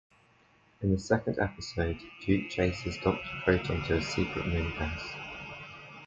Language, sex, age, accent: English, male, under 19, England English